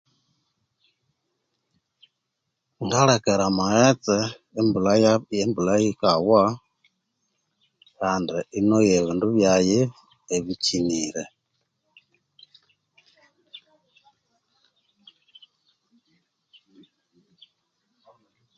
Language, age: Konzo, 40-49